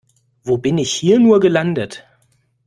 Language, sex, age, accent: German, male, 19-29, Deutschland Deutsch